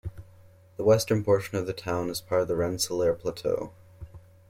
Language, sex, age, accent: English, male, 19-29, United States English